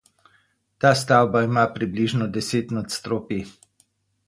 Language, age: Slovenian, 50-59